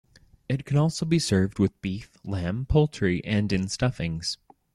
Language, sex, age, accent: English, male, 19-29, United States English